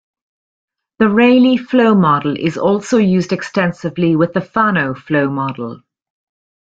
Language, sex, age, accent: English, female, 40-49, Irish English